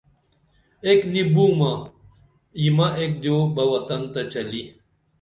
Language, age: Dameli, 40-49